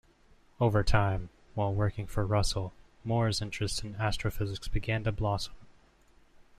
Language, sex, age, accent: English, male, under 19, United States English